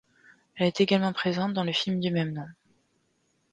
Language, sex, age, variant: French, female, 40-49, Français de métropole